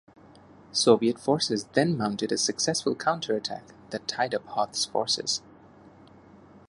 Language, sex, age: English, male, 30-39